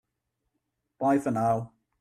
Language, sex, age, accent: English, male, 19-29, England English